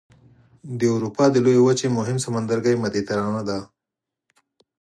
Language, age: Pashto, 30-39